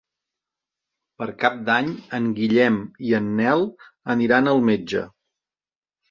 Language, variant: Catalan, Central